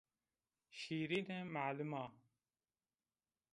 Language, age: Zaza, 30-39